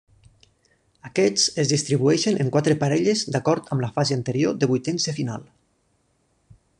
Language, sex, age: Catalan, male, 40-49